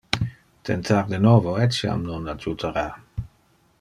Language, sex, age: Interlingua, male, 40-49